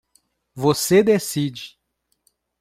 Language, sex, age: Portuguese, male, 40-49